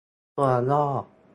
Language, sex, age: Thai, male, 19-29